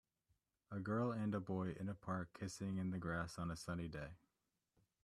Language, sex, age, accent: English, male, 19-29, United States English